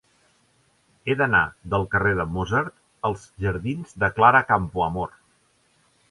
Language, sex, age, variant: Catalan, male, 60-69, Central